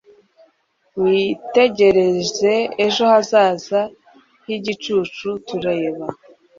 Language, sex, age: Kinyarwanda, female, 30-39